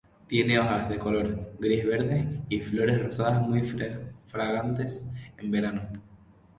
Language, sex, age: Spanish, male, 19-29